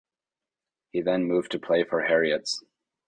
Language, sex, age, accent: English, male, 30-39, Canadian English